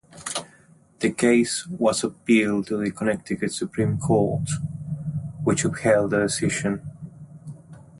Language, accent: English, England English